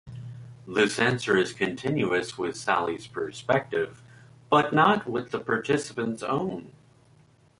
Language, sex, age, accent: English, male, 40-49, United States English